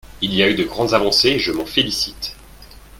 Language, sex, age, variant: French, male, 30-39, Français de métropole